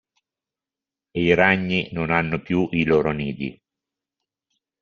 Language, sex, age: Italian, male, 50-59